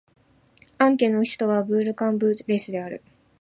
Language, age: Japanese, 19-29